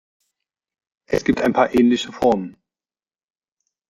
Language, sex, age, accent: German, male, 30-39, Deutschland Deutsch